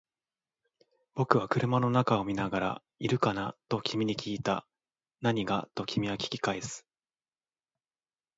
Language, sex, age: Japanese, male, 19-29